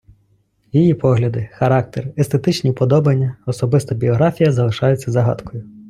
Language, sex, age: Ukrainian, male, 30-39